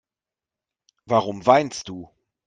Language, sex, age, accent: German, male, 40-49, Deutschland Deutsch